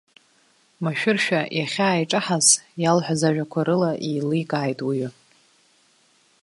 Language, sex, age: Abkhazian, female, 19-29